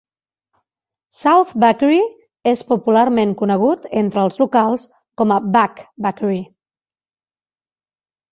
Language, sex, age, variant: Catalan, female, 40-49, Central